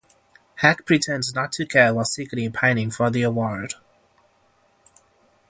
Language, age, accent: English, 19-29, United States English